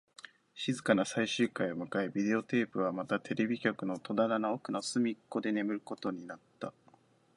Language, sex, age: Japanese, male, 19-29